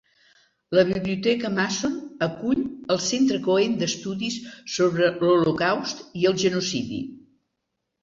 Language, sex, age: Catalan, female, 70-79